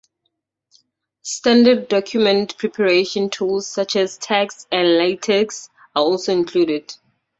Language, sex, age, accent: English, female, 30-39, Southern African (South Africa, Zimbabwe, Namibia)